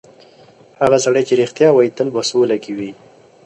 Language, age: Pashto, 19-29